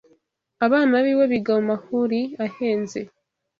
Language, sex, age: Kinyarwanda, female, 30-39